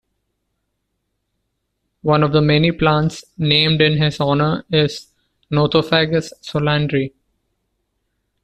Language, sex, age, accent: English, male, 40-49, India and South Asia (India, Pakistan, Sri Lanka)